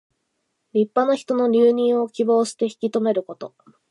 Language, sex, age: Japanese, female, under 19